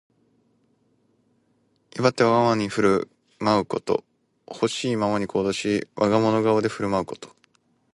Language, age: Japanese, 19-29